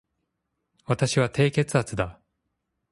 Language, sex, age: Japanese, male, 30-39